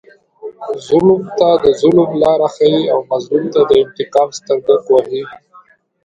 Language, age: Pashto, 19-29